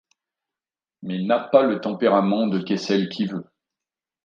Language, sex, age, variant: French, male, 40-49, Français de métropole